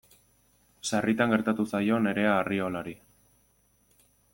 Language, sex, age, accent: Basque, male, 19-29, Erdialdekoa edo Nafarra (Gipuzkoa, Nafarroa)